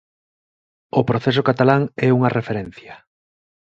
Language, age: Galician, 30-39